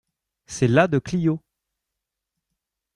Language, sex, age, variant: French, male, 19-29, Français de métropole